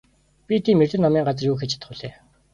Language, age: Mongolian, 19-29